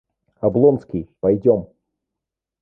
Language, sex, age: Russian, male, 19-29